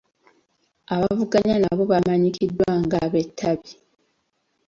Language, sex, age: Ganda, female, 19-29